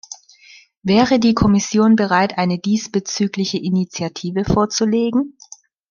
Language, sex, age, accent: German, female, 19-29, Deutschland Deutsch